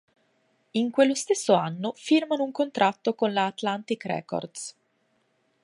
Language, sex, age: Italian, female, 19-29